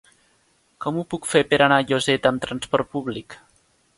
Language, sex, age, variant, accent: Catalan, male, under 19, Nord-Occidental, Tortosí